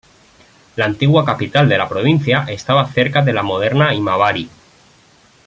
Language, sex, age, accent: Spanish, male, 19-29, España: Centro-Sur peninsular (Madrid, Toledo, Castilla-La Mancha)